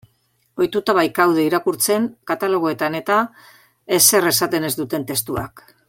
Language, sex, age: Basque, female, 60-69